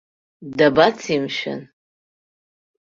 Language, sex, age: Abkhazian, female, 40-49